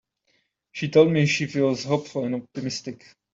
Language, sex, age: English, male, 30-39